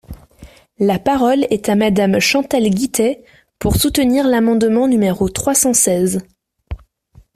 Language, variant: French, Français de métropole